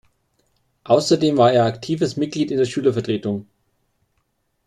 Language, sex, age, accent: German, male, 30-39, Deutschland Deutsch